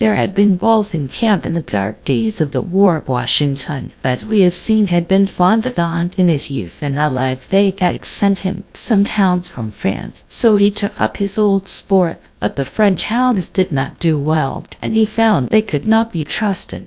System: TTS, GlowTTS